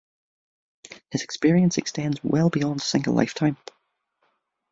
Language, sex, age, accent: English, male, 30-39, Irish English